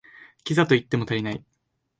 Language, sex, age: Japanese, male, 19-29